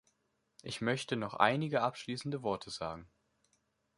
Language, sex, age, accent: German, male, under 19, Deutschland Deutsch